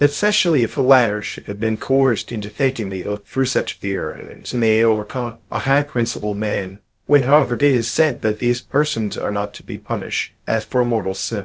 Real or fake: fake